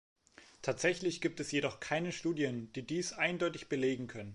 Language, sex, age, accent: German, male, 19-29, Deutschland Deutsch